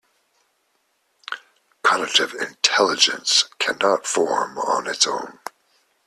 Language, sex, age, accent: English, male, 50-59, England English